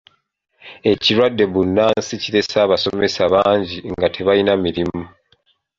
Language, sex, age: Ganda, male, 19-29